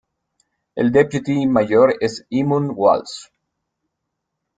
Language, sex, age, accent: Spanish, male, 40-49, México